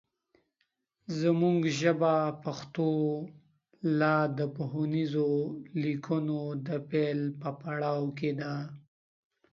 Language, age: Pashto, 19-29